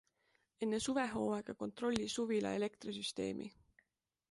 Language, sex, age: Estonian, female, 19-29